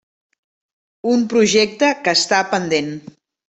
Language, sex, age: Catalan, female, 50-59